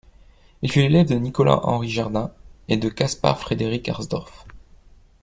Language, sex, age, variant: French, male, 19-29, Français de métropole